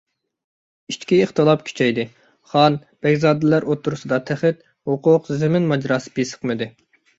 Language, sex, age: Uyghur, male, 19-29